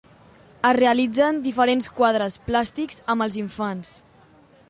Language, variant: Catalan, Central